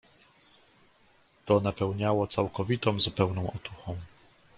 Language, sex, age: Polish, male, 40-49